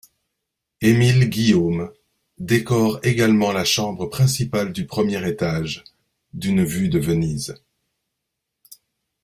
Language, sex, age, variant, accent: French, male, 40-49, Français d'Europe, Français de Belgique